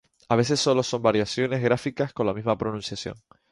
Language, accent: Spanish, España: Islas Canarias